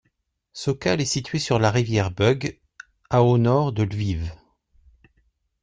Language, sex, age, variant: French, male, 40-49, Français de métropole